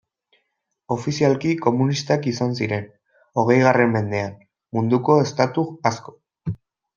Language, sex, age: Basque, male, 19-29